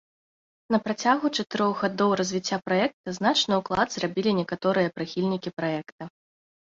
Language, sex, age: Belarusian, female, 19-29